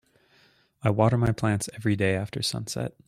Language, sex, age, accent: English, male, 30-39, United States English